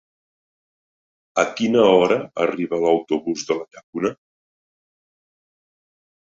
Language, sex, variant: Catalan, male, Nord-Occidental